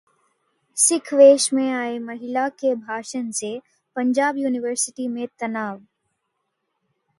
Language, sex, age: Hindi, female, 19-29